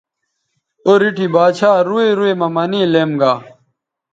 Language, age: Bateri, 19-29